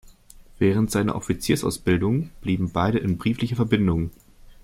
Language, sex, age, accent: German, male, 19-29, Deutschland Deutsch